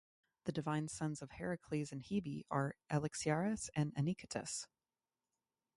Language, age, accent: English, 30-39, United States English